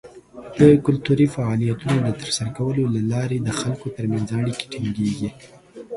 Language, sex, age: Pashto, male, 19-29